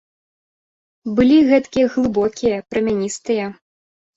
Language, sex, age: Belarusian, female, 19-29